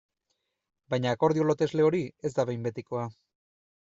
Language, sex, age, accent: Basque, male, 30-39, Erdialdekoa edo Nafarra (Gipuzkoa, Nafarroa)